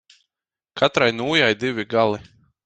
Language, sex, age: Latvian, male, 19-29